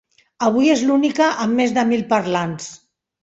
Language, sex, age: Catalan, female, 60-69